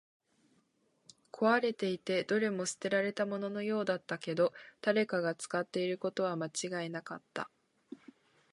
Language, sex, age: Japanese, female, under 19